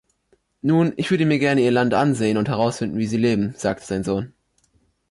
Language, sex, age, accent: German, male, under 19, Deutschland Deutsch